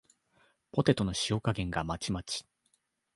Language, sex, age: Japanese, male, 19-29